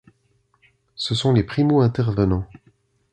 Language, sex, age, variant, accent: French, male, 40-49, Français d'Europe, Français de Suisse